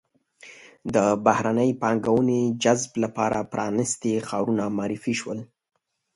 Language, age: Pashto, 19-29